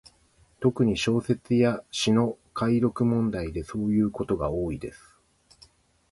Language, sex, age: Japanese, male, 50-59